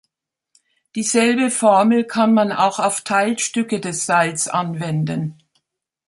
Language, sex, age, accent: German, female, 70-79, Deutschland Deutsch